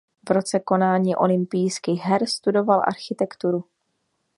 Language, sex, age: Czech, female, 19-29